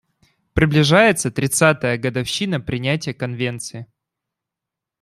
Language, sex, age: Russian, male, 19-29